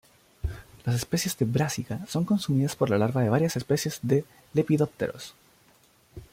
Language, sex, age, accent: Spanish, male, 19-29, Chileno: Chile, Cuyo